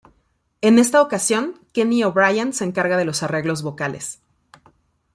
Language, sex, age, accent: Spanish, female, 40-49, México